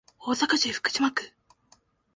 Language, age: Japanese, 19-29